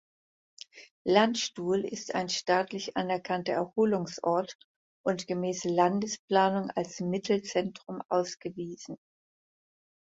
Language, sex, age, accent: German, female, 60-69, Deutschland Deutsch